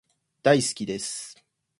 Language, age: Japanese, 19-29